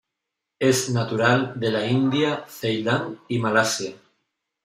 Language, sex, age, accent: Spanish, male, 50-59, España: Sur peninsular (Andalucia, Extremadura, Murcia)